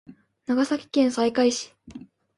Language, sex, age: Japanese, female, 19-29